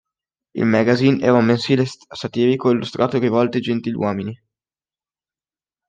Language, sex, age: Italian, male, under 19